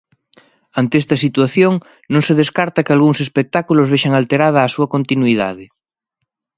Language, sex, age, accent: Galician, male, 30-39, Normativo (estándar)